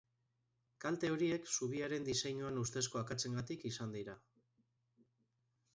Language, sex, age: Basque, male, 40-49